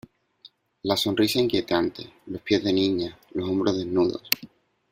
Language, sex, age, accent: Spanish, male, 30-39, España: Sur peninsular (Andalucia, Extremadura, Murcia)